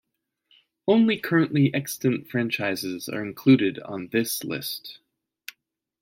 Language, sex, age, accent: English, male, 40-49, United States English